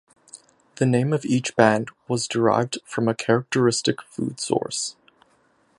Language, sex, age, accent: English, male, 19-29, Canadian English